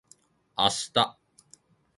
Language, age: Japanese, 30-39